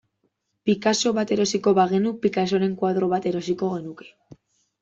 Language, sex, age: Basque, female, 19-29